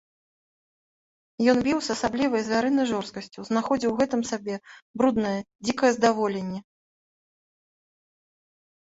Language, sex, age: Belarusian, female, 40-49